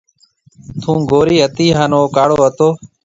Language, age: Marwari (Pakistan), 40-49